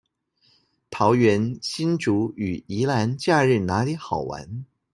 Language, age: Chinese, 30-39